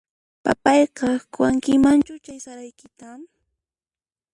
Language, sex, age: Puno Quechua, female, 19-29